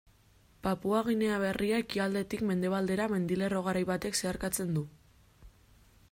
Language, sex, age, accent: Basque, female, 19-29, Mendebalekoa (Araba, Bizkaia, Gipuzkoako mendebaleko herri batzuk)